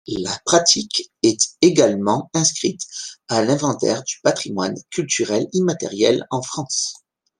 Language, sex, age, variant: French, male, 40-49, Français de métropole